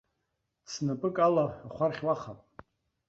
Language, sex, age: Abkhazian, male, 40-49